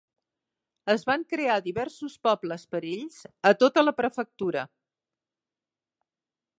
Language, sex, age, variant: Catalan, female, 60-69, Central